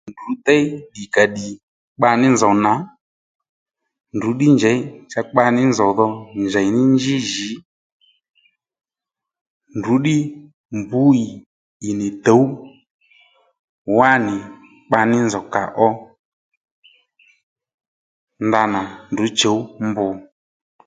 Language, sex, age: Lendu, male, 30-39